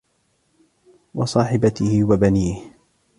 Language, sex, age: Arabic, male, 19-29